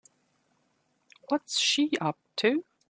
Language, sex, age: English, male, 19-29